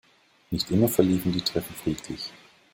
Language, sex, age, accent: German, male, 50-59, Deutschland Deutsch